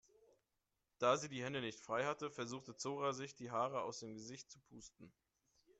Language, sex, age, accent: German, male, 30-39, Deutschland Deutsch